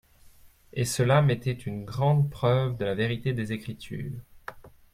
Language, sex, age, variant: French, male, 30-39, Français de métropole